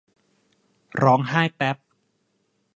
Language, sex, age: Thai, male, 19-29